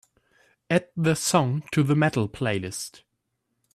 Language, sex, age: English, male, under 19